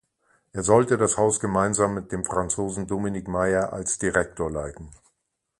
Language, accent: German, Deutschland Deutsch